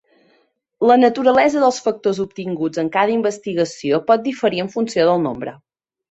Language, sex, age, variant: Catalan, female, 30-39, Central